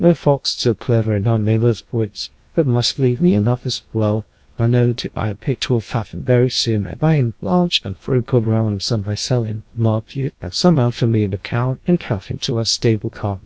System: TTS, GlowTTS